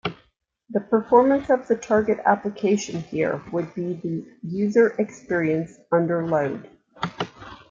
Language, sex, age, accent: English, female, 50-59, United States English